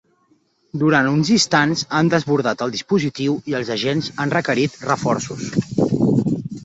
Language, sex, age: Catalan, male, 30-39